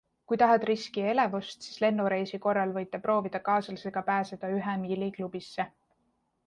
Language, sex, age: Estonian, female, 19-29